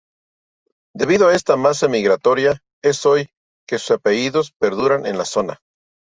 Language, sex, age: Spanish, male, 50-59